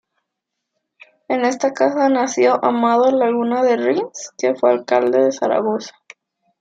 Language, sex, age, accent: Spanish, female, 19-29, México